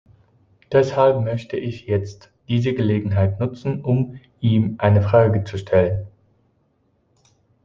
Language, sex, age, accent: German, male, 30-39, Deutschland Deutsch